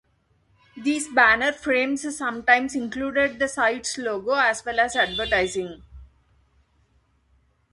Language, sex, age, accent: English, female, 30-39, India and South Asia (India, Pakistan, Sri Lanka)